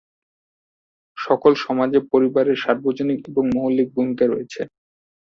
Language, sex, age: Bengali, male, 19-29